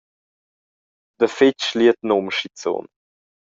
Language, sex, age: Romansh, male, under 19